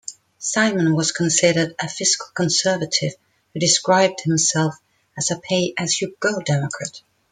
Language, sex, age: English, female, 50-59